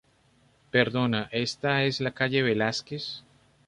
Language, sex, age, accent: Spanish, male, 30-39, Caribe: Cuba, Venezuela, Puerto Rico, República Dominicana, Panamá, Colombia caribeña, México caribeño, Costa del golfo de México